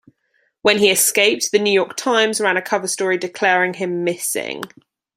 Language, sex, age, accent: English, female, 19-29, England English